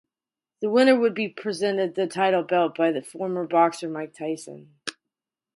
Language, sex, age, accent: English, female, 40-49, United States English